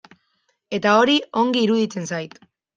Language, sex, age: Basque, female, 19-29